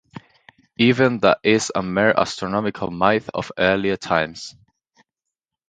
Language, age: English, 19-29